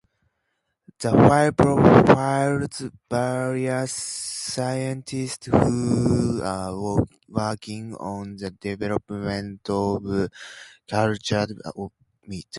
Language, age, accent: English, 19-29, United States English